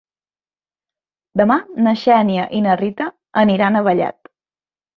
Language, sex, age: Catalan, female, 30-39